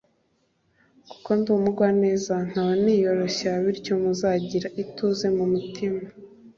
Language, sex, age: Kinyarwanda, female, 19-29